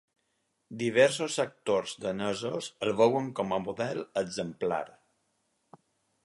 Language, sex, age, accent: Catalan, male, 50-59, mallorquí